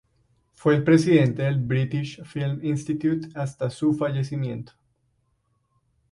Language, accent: Spanish, Caribe: Cuba, Venezuela, Puerto Rico, República Dominicana, Panamá, Colombia caribeña, México caribeño, Costa del golfo de México